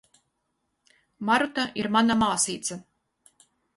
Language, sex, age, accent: Latvian, female, 50-59, Latgaliešu